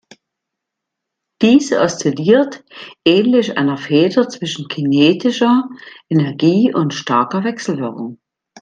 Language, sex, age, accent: German, female, 50-59, Deutschland Deutsch